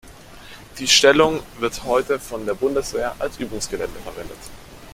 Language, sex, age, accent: German, male, under 19, Deutschland Deutsch